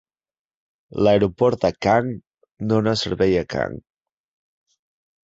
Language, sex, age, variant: Catalan, male, 30-39, Central